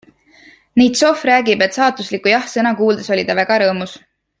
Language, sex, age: Estonian, female, 19-29